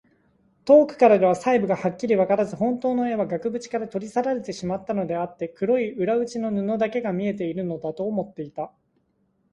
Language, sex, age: Japanese, male, 30-39